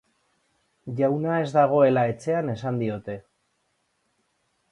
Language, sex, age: Basque, male, 40-49